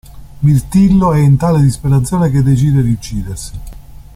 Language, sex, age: Italian, male, 60-69